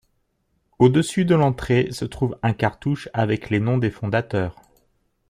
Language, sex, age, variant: French, male, 40-49, Français de métropole